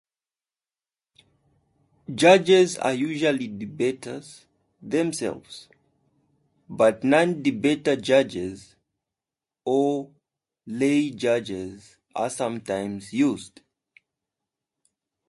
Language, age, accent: English, 19-29, United States English; England English